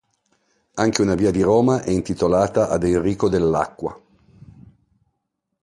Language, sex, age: Italian, male, 50-59